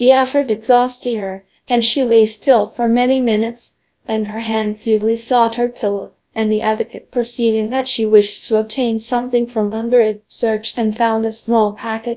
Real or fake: fake